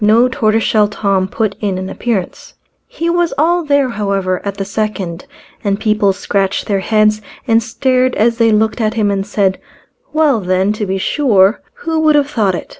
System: none